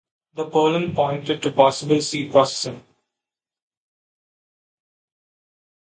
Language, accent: English, India and South Asia (India, Pakistan, Sri Lanka)